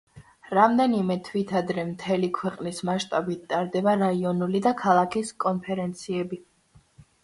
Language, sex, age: Georgian, female, under 19